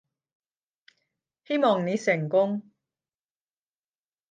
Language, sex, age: Cantonese, female, 30-39